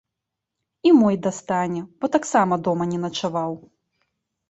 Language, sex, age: Belarusian, female, 19-29